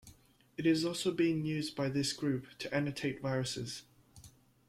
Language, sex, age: English, male, 19-29